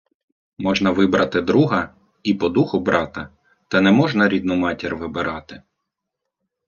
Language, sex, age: Ukrainian, male, 30-39